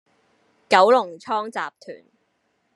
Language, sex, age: Cantonese, female, 19-29